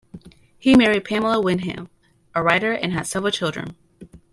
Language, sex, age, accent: English, female, under 19, United States English